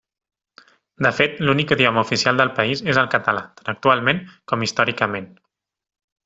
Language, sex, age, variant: Catalan, male, 30-39, Central